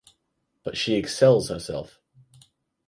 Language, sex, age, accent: English, male, under 19, England English